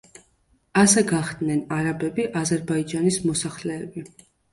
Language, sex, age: Georgian, female, 19-29